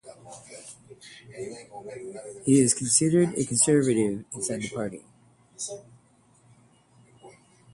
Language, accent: English, United States English